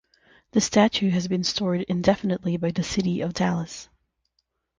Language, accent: English, United States English; Canadian English